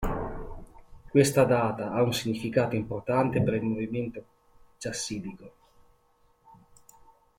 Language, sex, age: Italian, male, 30-39